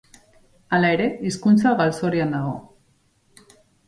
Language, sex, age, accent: Basque, female, 40-49, Erdialdekoa edo Nafarra (Gipuzkoa, Nafarroa)